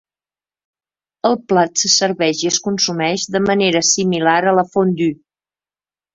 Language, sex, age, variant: Catalan, female, 60-69, Central